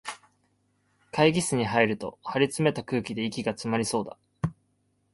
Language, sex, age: Japanese, male, 19-29